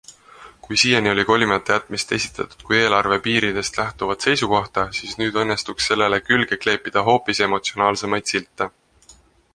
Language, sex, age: Estonian, male, 19-29